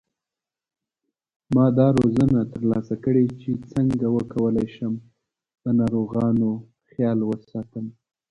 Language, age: Pashto, 30-39